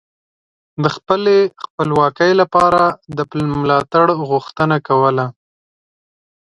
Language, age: Pashto, 19-29